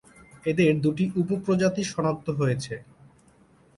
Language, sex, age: Bengali, male, 30-39